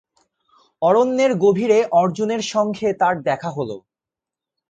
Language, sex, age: Bengali, male, 19-29